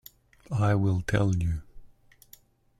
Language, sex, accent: English, male, Australian English